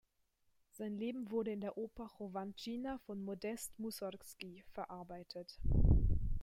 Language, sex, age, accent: German, female, 19-29, Deutschland Deutsch